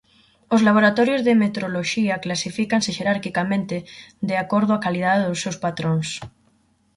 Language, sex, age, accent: Galician, male, 19-29, Atlántico (seseo e gheada)